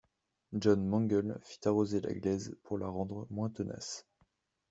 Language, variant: French, Français de métropole